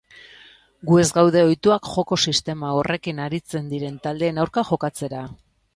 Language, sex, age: Basque, female, 40-49